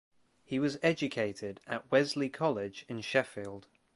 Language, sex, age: English, male, 19-29